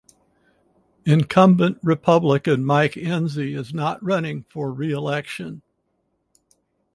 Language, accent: English, United States English